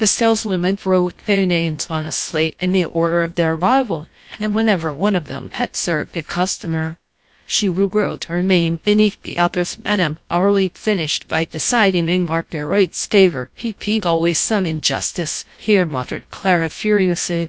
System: TTS, GlowTTS